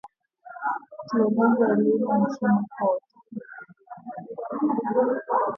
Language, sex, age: Swahili, female, 19-29